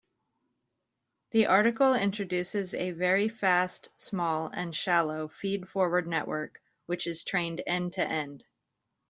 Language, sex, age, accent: English, female, 30-39, United States English